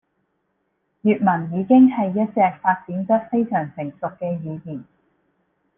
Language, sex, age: Cantonese, female, 19-29